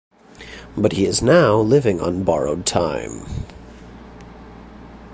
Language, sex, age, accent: English, male, 19-29, Canadian English